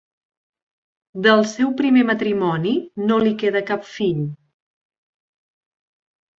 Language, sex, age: Catalan, female, 30-39